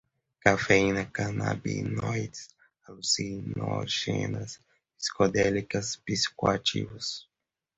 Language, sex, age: Portuguese, male, 30-39